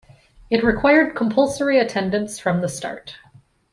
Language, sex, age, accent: English, female, 30-39, Canadian English